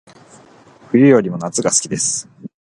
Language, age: Japanese, 19-29